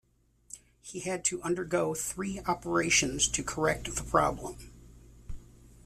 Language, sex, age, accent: English, male, 40-49, United States English